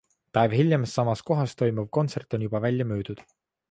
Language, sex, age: Estonian, male, 19-29